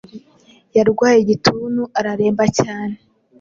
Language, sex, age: Kinyarwanda, female, 19-29